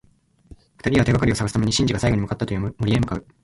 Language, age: Japanese, 19-29